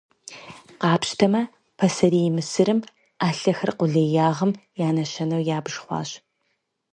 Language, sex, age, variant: Kabardian, female, 19-29, Адыгэбзэ (Къэбэрдей, Кирил, псоми зэдай)